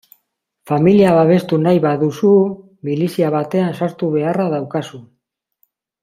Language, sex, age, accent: Basque, male, 50-59, Mendebalekoa (Araba, Bizkaia, Gipuzkoako mendebaleko herri batzuk)